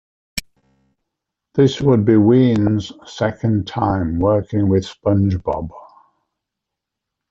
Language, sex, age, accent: English, male, 70-79, England English